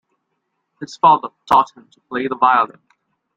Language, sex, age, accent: English, male, 19-29, United States English